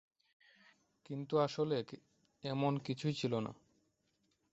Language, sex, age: Bengali, male, under 19